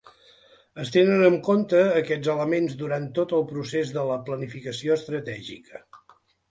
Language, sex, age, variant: Catalan, male, 60-69, Central